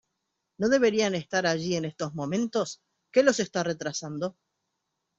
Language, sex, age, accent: Spanish, female, 40-49, Rioplatense: Argentina, Uruguay, este de Bolivia, Paraguay